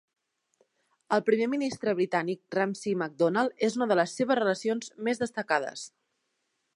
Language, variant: Catalan, Nord-Occidental